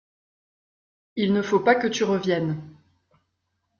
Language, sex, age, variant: French, female, 40-49, Français de métropole